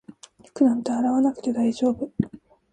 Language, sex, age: Japanese, female, 19-29